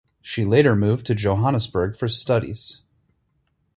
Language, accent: English, United States English